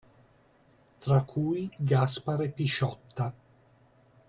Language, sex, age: Italian, male, 30-39